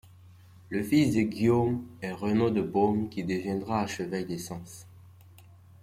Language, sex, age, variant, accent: French, male, 19-29, Français d'Afrique subsaharienne et des îles africaines, Français de Côte d’Ivoire